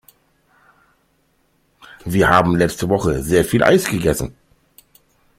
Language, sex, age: German, male, 40-49